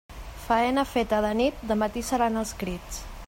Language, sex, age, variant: Catalan, female, 19-29, Central